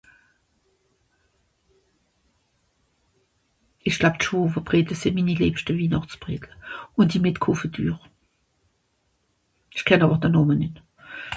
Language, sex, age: Swiss German, female, 60-69